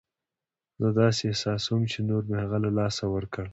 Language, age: Pashto, 19-29